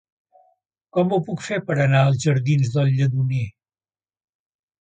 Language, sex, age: Catalan, male, 70-79